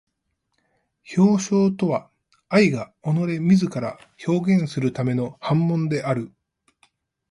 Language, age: Japanese, 50-59